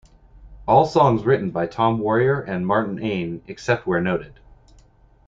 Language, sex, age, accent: English, male, 40-49, Canadian English